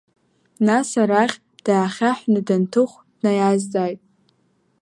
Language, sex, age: Abkhazian, female, 19-29